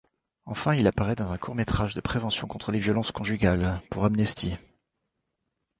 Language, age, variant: French, 60-69, Français de métropole